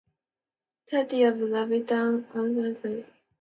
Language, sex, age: English, female, 19-29